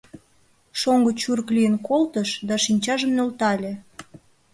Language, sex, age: Mari, female, 19-29